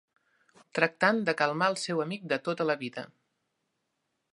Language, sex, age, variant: Catalan, female, 40-49, Central